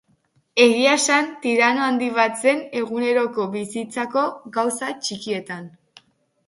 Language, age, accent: Basque, under 19, Mendebalekoa (Araba, Bizkaia, Gipuzkoako mendebaleko herri batzuk)